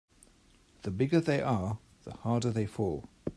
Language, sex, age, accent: English, male, 50-59, England English